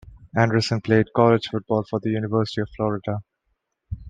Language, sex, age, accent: English, male, 19-29, India and South Asia (India, Pakistan, Sri Lanka)